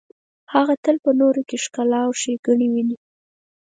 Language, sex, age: Pashto, female, under 19